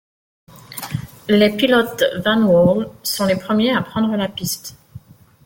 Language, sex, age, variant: French, female, 40-49, Français de métropole